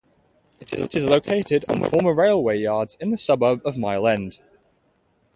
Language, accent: English, England English